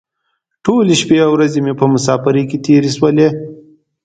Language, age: Pashto, 19-29